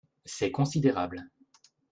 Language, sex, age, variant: French, male, 40-49, Français de métropole